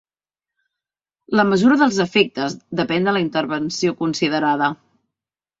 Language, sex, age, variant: Catalan, female, 50-59, Central